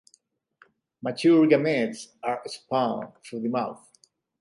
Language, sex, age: English, male, 40-49